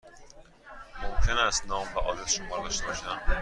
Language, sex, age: Persian, male, 30-39